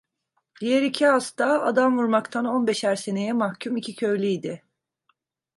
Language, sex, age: Turkish, female, 40-49